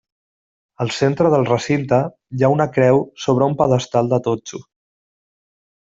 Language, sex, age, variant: Catalan, male, 30-39, Central